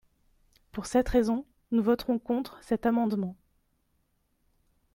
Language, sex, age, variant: French, female, 19-29, Français de métropole